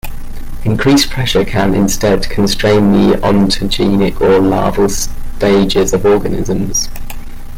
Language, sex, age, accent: English, male, 19-29, England English